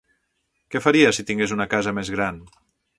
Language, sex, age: Catalan, male, 50-59